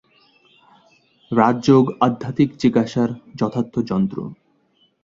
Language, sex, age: Bengali, male, 19-29